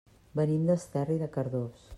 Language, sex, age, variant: Catalan, female, 50-59, Central